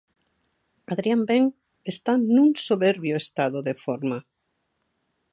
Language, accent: Galician, Normativo (estándar)